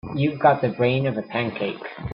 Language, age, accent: English, 19-29, United States English